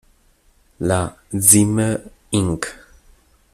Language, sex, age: Italian, male, 19-29